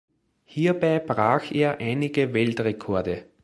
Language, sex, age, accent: German, male, 40-49, Österreichisches Deutsch